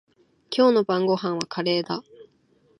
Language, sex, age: Japanese, female, 19-29